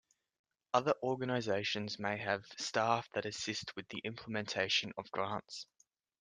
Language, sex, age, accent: English, male, 19-29, Australian English